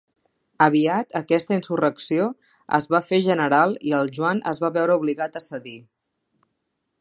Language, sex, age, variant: Catalan, female, 30-39, Central